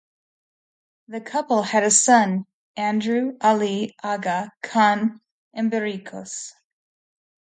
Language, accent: English, United States English